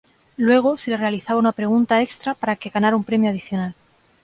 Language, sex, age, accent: Spanish, female, 30-39, España: Centro-Sur peninsular (Madrid, Toledo, Castilla-La Mancha)